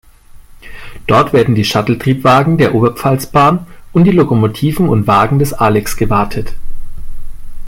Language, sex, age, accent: German, male, 40-49, Deutschland Deutsch